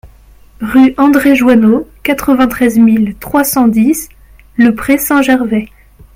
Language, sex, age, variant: French, female, 19-29, Français de métropole